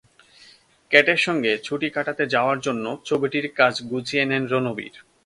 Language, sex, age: Bengali, male, 19-29